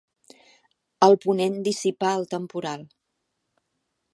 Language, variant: Catalan, Central